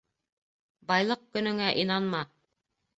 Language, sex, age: Bashkir, female, 40-49